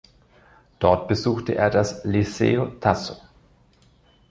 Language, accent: German, Österreichisches Deutsch